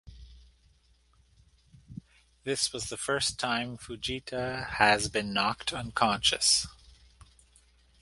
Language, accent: English, Canadian English